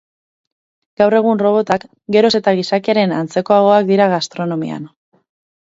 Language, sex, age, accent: Basque, female, 19-29, Mendebalekoa (Araba, Bizkaia, Gipuzkoako mendebaleko herri batzuk)